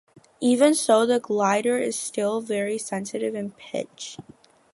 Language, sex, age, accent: English, female, under 19, United States English